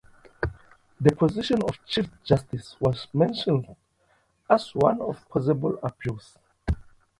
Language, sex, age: English, male, 19-29